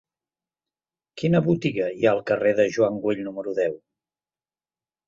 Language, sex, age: Catalan, male, 70-79